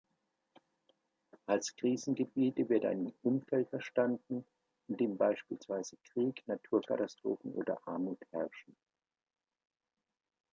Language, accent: German, Deutschland Deutsch